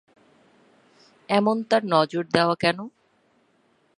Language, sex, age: Bengali, female, 30-39